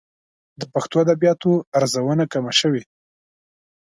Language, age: Pashto, 19-29